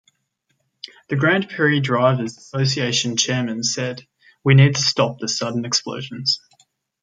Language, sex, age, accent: English, male, under 19, Australian English